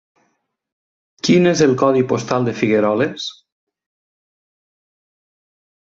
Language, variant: Catalan, Septentrional